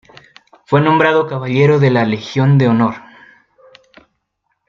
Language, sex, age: Spanish, male, 19-29